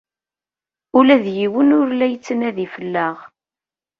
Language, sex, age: Kabyle, female, 30-39